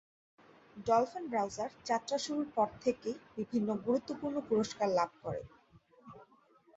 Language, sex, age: Bengali, female, 19-29